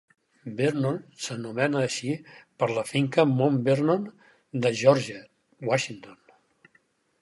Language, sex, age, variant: Catalan, male, 60-69, Central